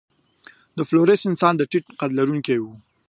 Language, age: Pashto, 19-29